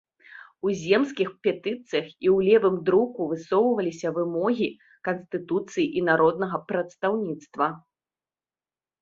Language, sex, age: Belarusian, female, 30-39